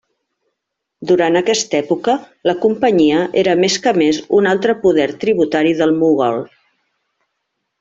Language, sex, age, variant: Catalan, female, 50-59, Central